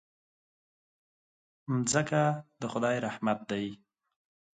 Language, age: Pashto, 30-39